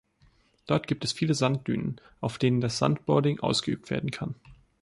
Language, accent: German, Deutschland Deutsch